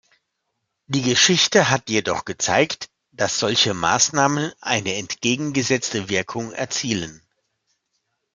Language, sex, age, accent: German, male, 50-59, Deutschland Deutsch